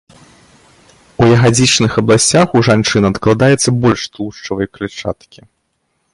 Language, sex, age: Belarusian, male, 30-39